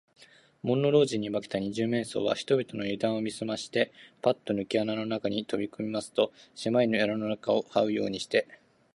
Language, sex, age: Japanese, male, 19-29